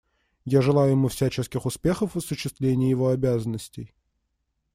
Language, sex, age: Russian, male, 19-29